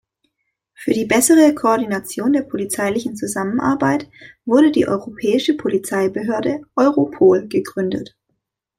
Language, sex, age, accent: German, female, 19-29, Deutschland Deutsch